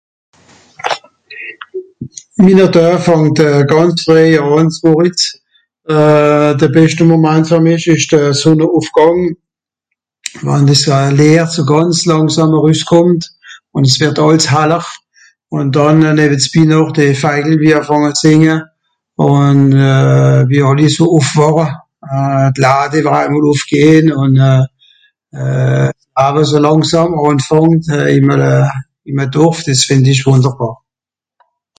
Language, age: Swiss German, 60-69